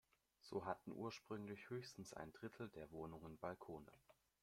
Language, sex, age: German, male, under 19